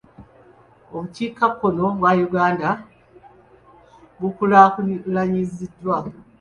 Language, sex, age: Ganda, male, 19-29